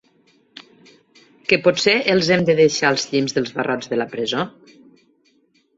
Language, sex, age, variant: Catalan, female, 40-49, Nord-Occidental